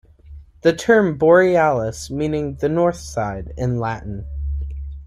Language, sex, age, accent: English, male, 19-29, United States English